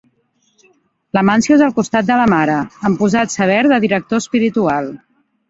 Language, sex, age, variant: Catalan, female, 40-49, Central